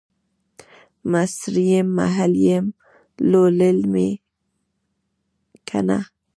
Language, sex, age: Pashto, female, 19-29